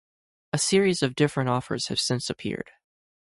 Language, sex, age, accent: English, male, 19-29, United States English